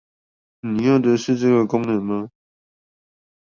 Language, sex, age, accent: Chinese, male, under 19, 出生地：新北市